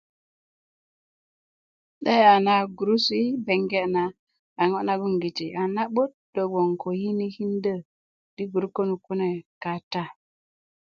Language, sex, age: Kuku, female, 40-49